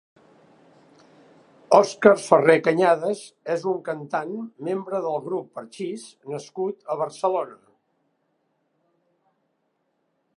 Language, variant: Catalan, Nord-Occidental